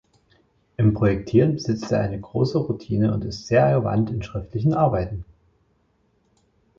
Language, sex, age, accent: German, male, 19-29, Deutschland Deutsch